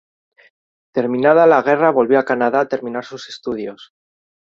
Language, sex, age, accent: Spanish, male, 19-29, España: Centro-Sur peninsular (Madrid, Toledo, Castilla-La Mancha)